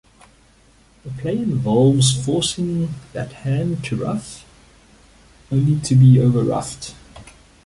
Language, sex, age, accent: English, male, 30-39, Southern African (South Africa, Zimbabwe, Namibia)